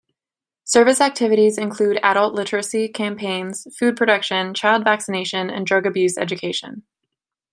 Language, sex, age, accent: English, female, 19-29, Canadian English